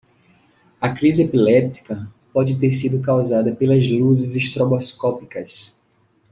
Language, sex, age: Portuguese, male, 30-39